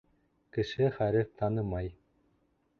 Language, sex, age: Bashkir, male, 19-29